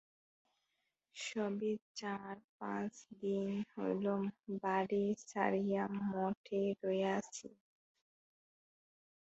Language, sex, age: Bengali, female, 19-29